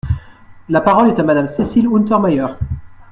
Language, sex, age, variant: French, male, 19-29, Français de métropole